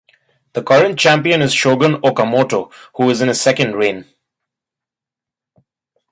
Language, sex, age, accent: English, male, 19-29, India and South Asia (India, Pakistan, Sri Lanka)